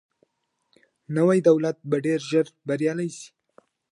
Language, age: Pashto, 19-29